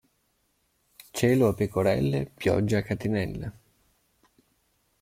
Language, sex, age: Italian, male, 30-39